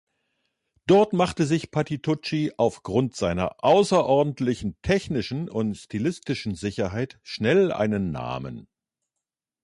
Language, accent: German, Deutschland Deutsch